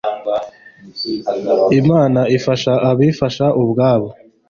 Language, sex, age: Kinyarwanda, male, 19-29